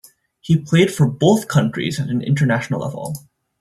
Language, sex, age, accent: English, male, under 19, United States English